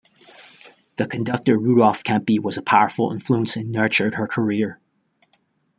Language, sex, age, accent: English, male, 50-59, United States English